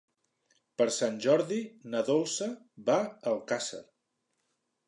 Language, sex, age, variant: Catalan, male, 50-59, Central